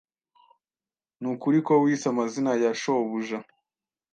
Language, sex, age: Kinyarwanda, male, 19-29